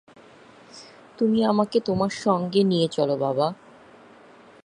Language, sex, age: Bengali, female, 30-39